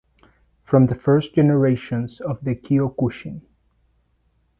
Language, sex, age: English, male, 30-39